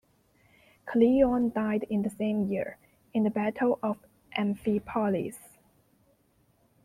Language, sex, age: English, female, 19-29